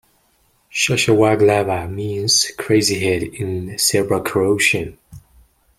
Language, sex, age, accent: English, male, 30-39, United States English